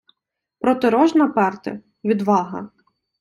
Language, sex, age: Ukrainian, female, 19-29